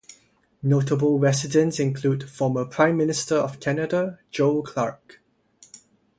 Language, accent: English, Singaporean English